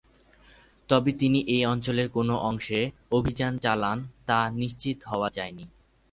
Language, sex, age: Bengali, male, 19-29